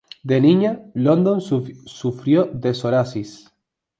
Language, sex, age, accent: Spanish, male, 19-29, España: Sur peninsular (Andalucia, Extremadura, Murcia)